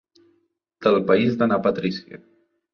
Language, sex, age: Catalan, male, 19-29